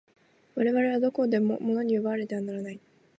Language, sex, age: Japanese, female, 19-29